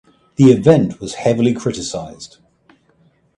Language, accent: English, England English